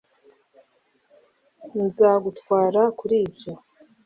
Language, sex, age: Kinyarwanda, male, 40-49